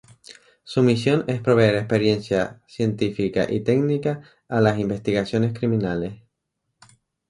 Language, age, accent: Spanish, 19-29, España: Islas Canarias